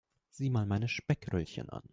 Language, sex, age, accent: German, male, 19-29, Deutschland Deutsch